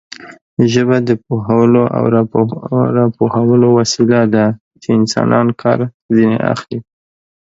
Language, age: Pashto, 19-29